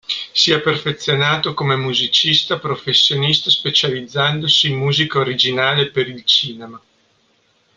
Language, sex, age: Italian, male, 30-39